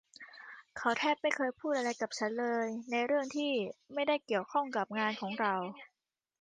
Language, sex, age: Thai, female, 19-29